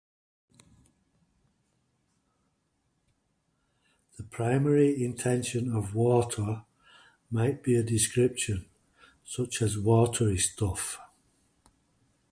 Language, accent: English, England English